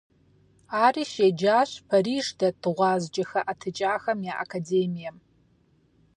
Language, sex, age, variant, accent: Kabardian, female, 30-39, Адыгэбзэ (Къэбэрдей, Кирил, псоми зэдай), Джылэхъстэней (Gilahsteney)